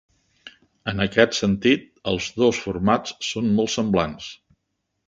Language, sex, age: Catalan, male, 70-79